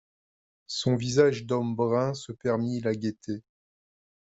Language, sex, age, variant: French, male, 30-39, Français de métropole